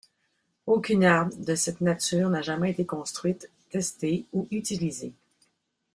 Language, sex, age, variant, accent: French, female, 50-59, Français d'Amérique du Nord, Français du Canada